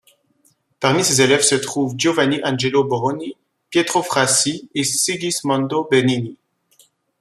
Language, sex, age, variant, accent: French, male, 19-29, Français d'Amérique du Nord, Français du Canada